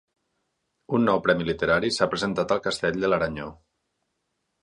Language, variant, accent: Catalan, Nord-Occidental, Ebrenc